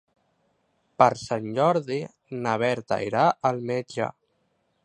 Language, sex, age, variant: Catalan, male, 19-29, Central